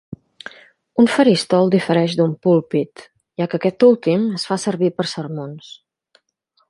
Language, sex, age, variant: Catalan, female, 50-59, Central